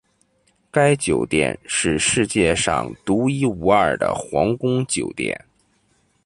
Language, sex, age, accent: Chinese, male, 19-29, 出生地：北京市